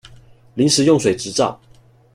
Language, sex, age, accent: Chinese, male, 19-29, 出生地：臺北市